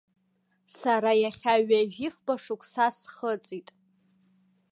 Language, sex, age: Abkhazian, female, 19-29